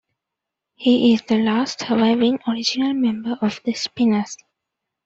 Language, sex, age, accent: English, female, 19-29, India and South Asia (India, Pakistan, Sri Lanka)